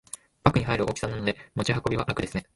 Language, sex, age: Japanese, male, 19-29